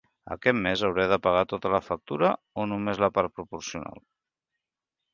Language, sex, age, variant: Catalan, male, 40-49, Central